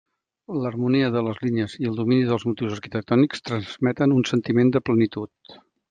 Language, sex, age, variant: Catalan, male, 60-69, Central